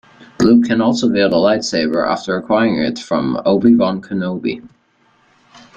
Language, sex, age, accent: English, male, under 19, Canadian English